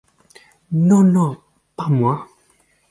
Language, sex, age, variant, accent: French, male, under 19, Français d'Afrique subsaharienne et des îles africaines, Français de Madagascar